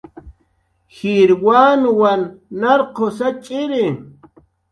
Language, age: Jaqaru, 40-49